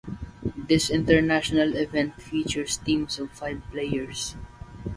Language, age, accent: English, 19-29, Filipino